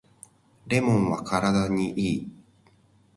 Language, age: Japanese, 30-39